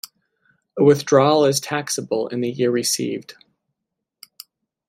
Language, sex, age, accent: English, male, 40-49, United States English